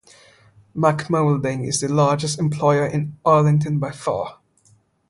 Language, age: English, 19-29